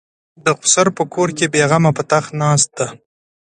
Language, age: Pashto, 30-39